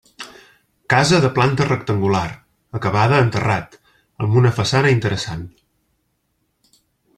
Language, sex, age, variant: Catalan, male, 30-39, Central